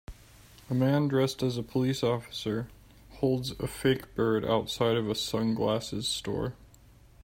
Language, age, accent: English, 19-29, United States English